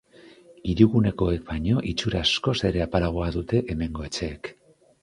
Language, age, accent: Basque, 50-59, Mendebalekoa (Araba, Bizkaia, Gipuzkoako mendebaleko herri batzuk)